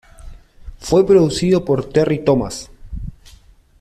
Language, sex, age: Spanish, male, 30-39